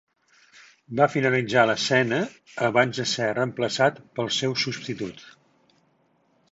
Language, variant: Catalan, Central